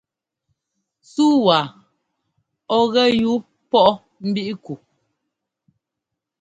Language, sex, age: Ngomba, female, 40-49